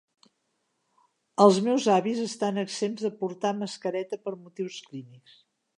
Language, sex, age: Catalan, female, 60-69